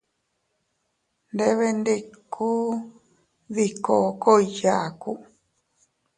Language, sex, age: Teutila Cuicatec, female, 30-39